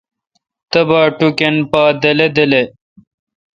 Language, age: Kalkoti, 19-29